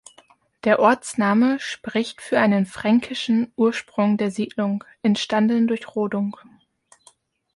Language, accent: German, Deutschland Deutsch